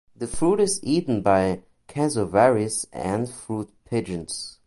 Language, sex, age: English, male, under 19